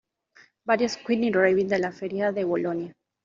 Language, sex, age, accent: Spanish, female, 19-29, América central